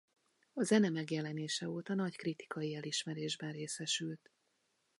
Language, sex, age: Hungarian, female, 40-49